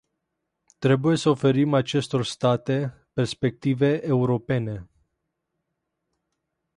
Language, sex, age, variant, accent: Romanian, male, 19-29, Romanian-Romania, Muntenesc